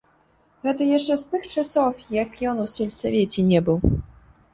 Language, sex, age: Belarusian, female, 19-29